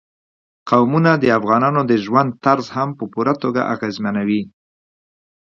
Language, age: Pashto, 50-59